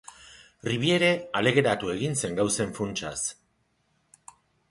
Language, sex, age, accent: Basque, male, 60-69, Erdialdekoa edo Nafarra (Gipuzkoa, Nafarroa)